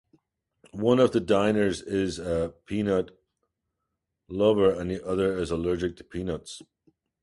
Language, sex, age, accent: English, male, 50-59, Irish English